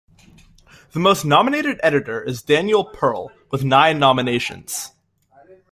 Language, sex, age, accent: English, male, under 19, United States English